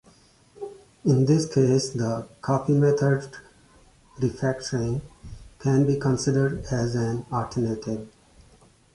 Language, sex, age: English, male, 40-49